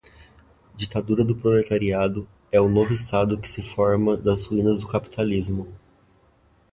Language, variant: Portuguese, Portuguese (Brasil)